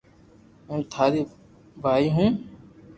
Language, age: Loarki, under 19